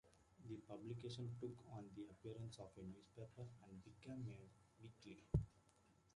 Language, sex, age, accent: English, male, 19-29, United States English